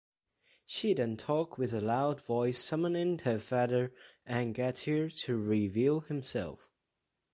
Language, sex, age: English, male, under 19